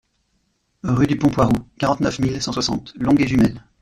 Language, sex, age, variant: French, male, 40-49, Français de métropole